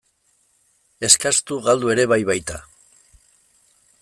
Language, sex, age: Basque, male, 50-59